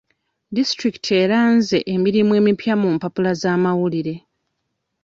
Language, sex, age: Ganda, female, 30-39